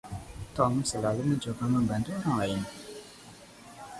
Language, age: Indonesian, 19-29